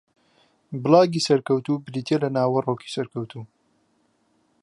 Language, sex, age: Central Kurdish, male, 19-29